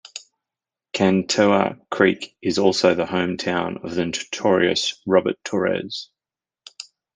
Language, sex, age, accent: English, male, 40-49, Australian English